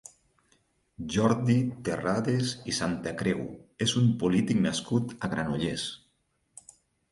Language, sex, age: Catalan, male, 40-49